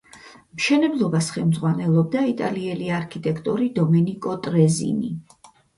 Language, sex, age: Georgian, female, 50-59